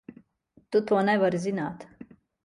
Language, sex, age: Latvian, female, 40-49